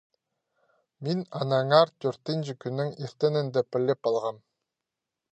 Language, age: Khakas, 19-29